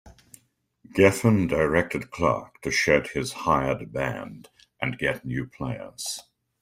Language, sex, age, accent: English, male, 60-69, Canadian English